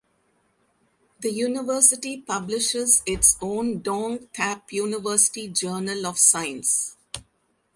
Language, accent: English, India and South Asia (India, Pakistan, Sri Lanka)